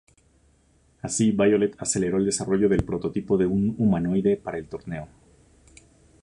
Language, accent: Spanish, México